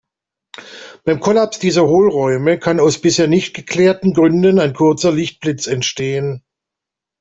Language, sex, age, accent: German, male, 50-59, Deutschland Deutsch